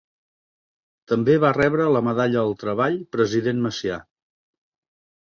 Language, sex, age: Catalan, male, 50-59